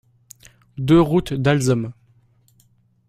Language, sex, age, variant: French, male, under 19, Français de métropole